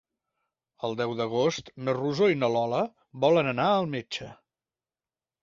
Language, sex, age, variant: Catalan, male, 50-59, Central